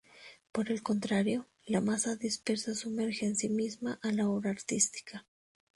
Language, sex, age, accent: Spanish, female, 30-39, México